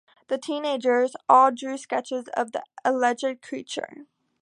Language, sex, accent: English, female, United States English